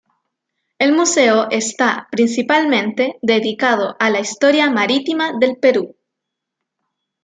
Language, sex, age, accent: Spanish, female, under 19, Chileno: Chile, Cuyo